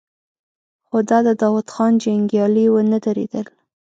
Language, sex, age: Pashto, female, 30-39